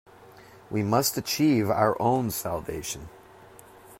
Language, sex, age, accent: English, male, 40-49, United States English